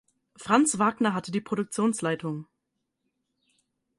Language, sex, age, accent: German, female, 19-29, Deutschland Deutsch